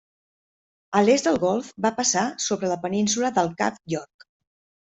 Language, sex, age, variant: Catalan, female, 50-59, Central